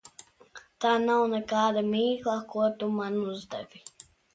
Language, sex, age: Latvian, female, 30-39